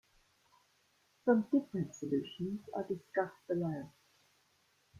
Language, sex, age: English, female, 60-69